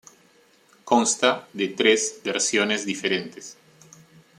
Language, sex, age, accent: Spanish, male, 50-59, Andino-Pacífico: Colombia, Perú, Ecuador, oeste de Bolivia y Venezuela andina